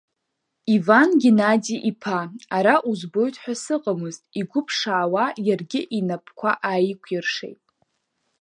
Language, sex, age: Abkhazian, female, under 19